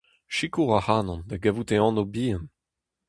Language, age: Breton, 30-39